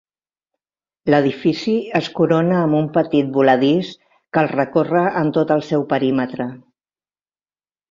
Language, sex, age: Catalan, female, 60-69